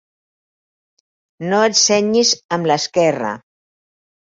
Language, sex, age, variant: Catalan, female, 60-69, Central